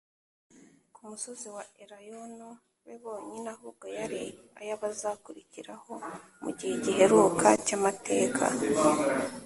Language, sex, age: Kinyarwanda, female, 19-29